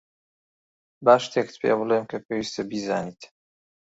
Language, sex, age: Central Kurdish, male, 30-39